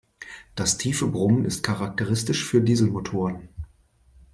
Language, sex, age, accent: German, male, 50-59, Deutschland Deutsch